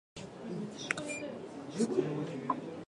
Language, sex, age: Adamawa Fulfulde, female, under 19